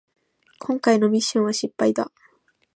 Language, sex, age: Japanese, female, under 19